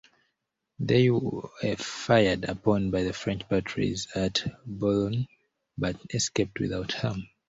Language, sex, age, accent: English, male, 19-29, United States English